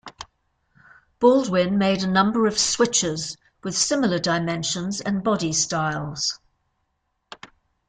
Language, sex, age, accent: English, female, 70-79, England English